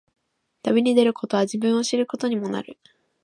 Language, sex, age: Japanese, female, under 19